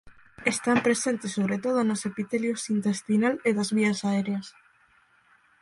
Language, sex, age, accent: Galician, female, under 19, Normativo (estándar)